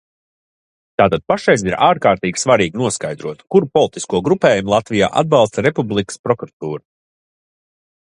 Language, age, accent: Latvian, 30-39, nav